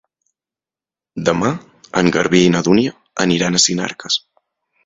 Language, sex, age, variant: Catalan, male, 19-29, Central